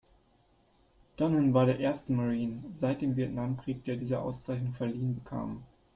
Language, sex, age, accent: German, male, 19-29, Deutschland Deutsch